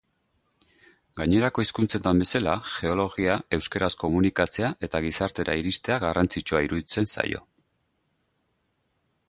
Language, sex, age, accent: Basque, male, 40-49, Mendebalekoa (Araba, Bizkaia, Gipuzkoako mendebaleko herri batzuk)